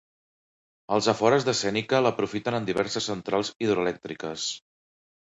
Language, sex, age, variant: Catalan, male, 40-49, Central